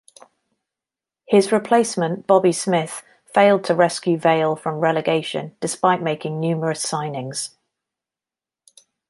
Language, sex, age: English, female, 30-39